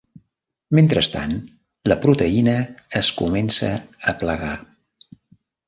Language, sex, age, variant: Catalan, male, 70-79, Central